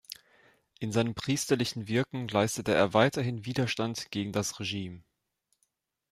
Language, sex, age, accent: German, male, 19-29, Deutschland Deutsch